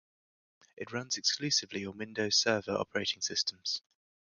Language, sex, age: English, male, 30-39